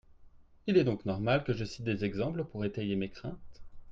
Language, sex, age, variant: French, male, 30-39, Français de métropole